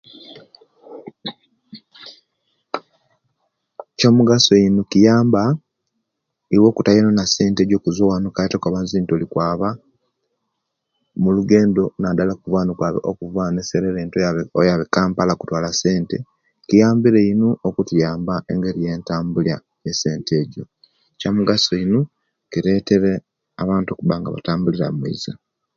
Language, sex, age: Kenyi, male, 40-49